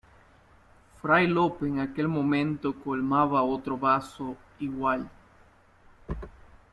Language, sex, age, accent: Spanish, male, 19-29, América central